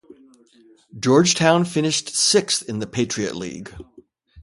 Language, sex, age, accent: English, male, 50-59, United States English